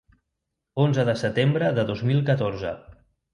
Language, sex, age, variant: Catalan, male, 40-49, Central